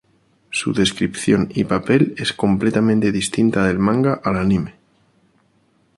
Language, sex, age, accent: Spanish, male, 30-39, España: Centro-Sur peninsular (Madrid, Toledo, Castilla-La Mancha)